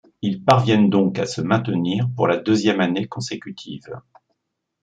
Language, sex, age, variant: French, male, 60-69, Français de métropole